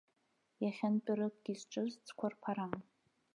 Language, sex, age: Abkhazian, female, under 19